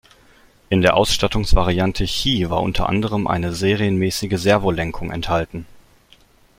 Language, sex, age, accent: German, male, 19-29, Deutschland Deutsch